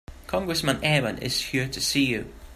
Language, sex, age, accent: English, male, 50-59, Welsh English